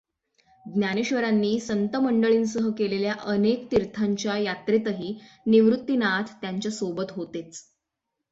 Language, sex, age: Marathi, female, 19-29